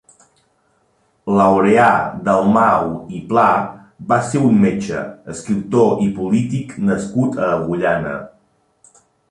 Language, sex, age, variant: Catalan, male, 40-49, Central